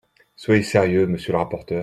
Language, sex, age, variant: French, male, 19-29, Français de métropole